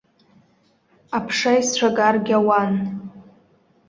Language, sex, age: Abkhazian, female, under 19